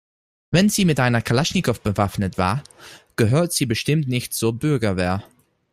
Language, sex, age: German, male, 19-29